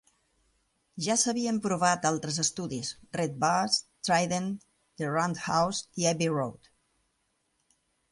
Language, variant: Catalan, Central